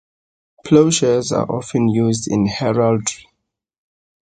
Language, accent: English, Southern African (South Africa, Zimbabwe, Namibia)